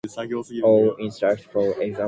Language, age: English, under 19